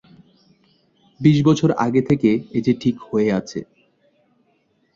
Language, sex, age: Bengali, male, 19-29